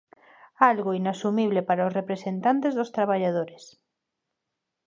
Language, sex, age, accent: Galician, female, 30-39, Neofalante